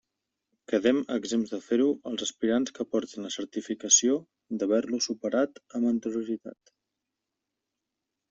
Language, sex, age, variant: Catalan, male, 19-29, Central